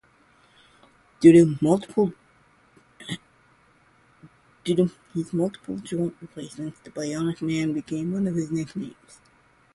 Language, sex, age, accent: English, male, under 19, United States English